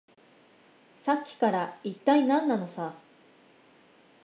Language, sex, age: Japanese, female, 30-39